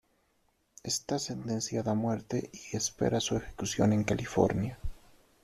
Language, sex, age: Spanish, male, 19-29